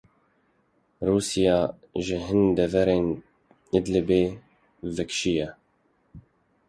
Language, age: Kurdish, 30-39